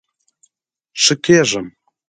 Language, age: Pashto, 19-29